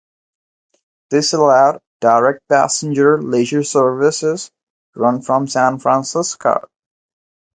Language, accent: English, India and South Asia (India, Pakistan, Sri Lanka)